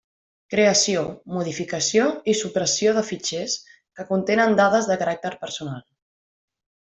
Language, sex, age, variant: Catalan, female, 19-29, Central